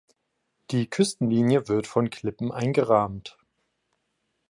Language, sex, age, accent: German, male, 19-29, Deutschland Deutsch